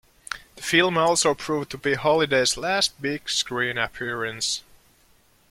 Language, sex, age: English, male, 19-29